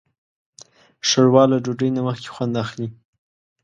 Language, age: Pashto, 19-29